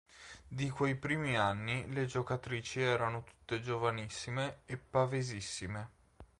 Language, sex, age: Italian, male, 30-39